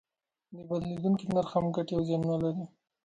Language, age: Pashto, 19-29